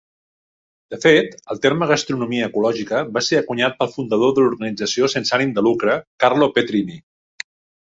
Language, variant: Catalan, Central